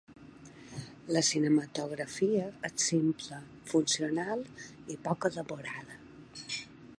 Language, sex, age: Catalan, female, 40-49